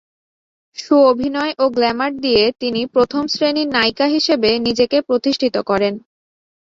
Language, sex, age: Bengali, female, 19-29